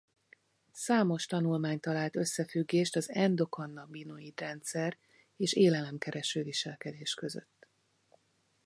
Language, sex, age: Hungarian, female, 40-49